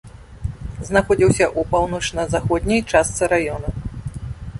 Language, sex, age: Belarusian, female, 40-49